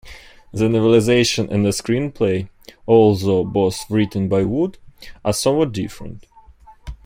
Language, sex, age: English, male, 19-29